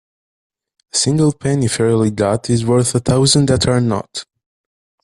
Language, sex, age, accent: English, male, under 19, United States English